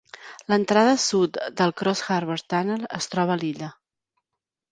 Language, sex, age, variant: Catalan, female, 40-49, Central